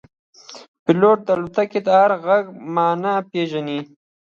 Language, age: Pashto, under 19